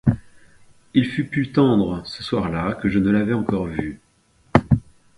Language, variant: French, Français de métropole